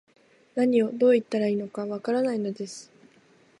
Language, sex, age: Japanese, female, 19-29